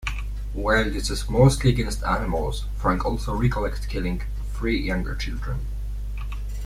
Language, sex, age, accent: English, male, under 19, United States English